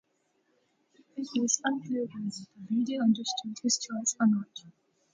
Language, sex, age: English, female, 19-29